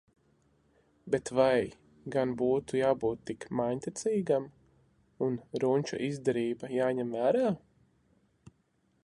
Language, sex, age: Latvian, male, 30-39